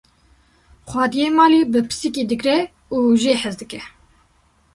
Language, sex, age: Kurdish, female, 19-29